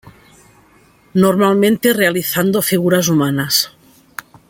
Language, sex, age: Spanish, female, 50-59